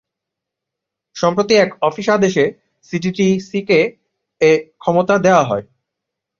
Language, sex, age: Bengali, male, 19-29